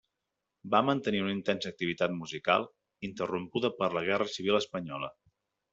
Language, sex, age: Catalan, male, 40-49